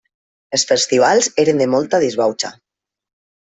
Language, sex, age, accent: Catalan, female, 30-39, valencià